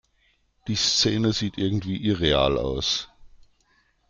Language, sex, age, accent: German, male, 50-59, Deutschland Deutsch